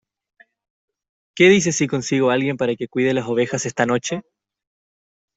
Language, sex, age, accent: Spanish, male, 19-29, Chileno: Chile, Cuyo